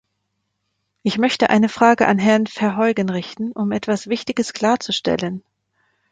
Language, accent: German, Deutschland Deutsch